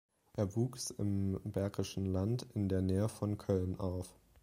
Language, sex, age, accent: German, male, 19-29, Deutschland Deutsch